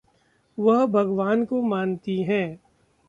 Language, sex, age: Hindi, male, 30-39